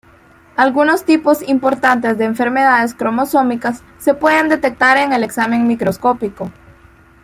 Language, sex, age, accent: Spanish, female, 19-29, América central